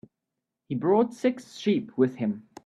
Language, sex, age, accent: English, male, 19-29, Southern African (South Africa, Zimbabwe, Namibia)